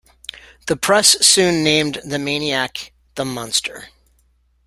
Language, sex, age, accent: English, male, 40-49, United States English